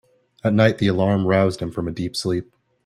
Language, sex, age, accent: English, male, 30-39, United States English